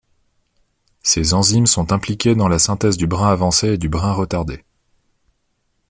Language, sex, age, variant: French, male, 30-39, Français de métropole